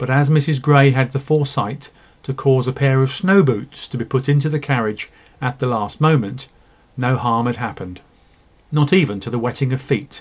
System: none